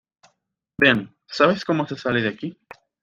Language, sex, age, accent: Spanish, male, 19-29, Andino-Pacífico: Colombia, Perú, Ecuador, oeste de Bolivia y Venezuela andina